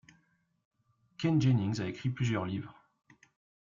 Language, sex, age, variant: French, male, 30-39, Français de métropole